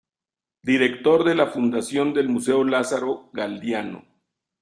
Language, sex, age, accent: Spanish, male, 50-59, México